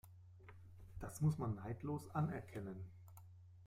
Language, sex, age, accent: German, male, 40-49, Deutschland Deutsch